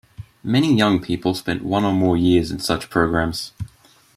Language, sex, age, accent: English, male, under 19, Australian English